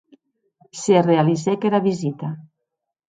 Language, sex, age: Occitan, female, 50-59